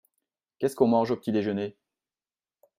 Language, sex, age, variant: French, male, 40-49, Français de métropole